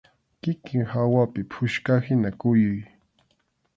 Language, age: Arequipa-La Unión Quechua, 19-29